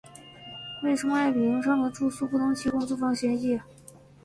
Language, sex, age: Chinese, female, 19-29